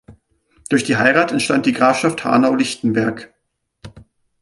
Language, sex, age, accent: German, male, 19-29, Deutschland Deutsch